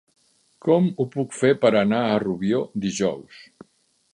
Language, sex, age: Catalan, male, 50-59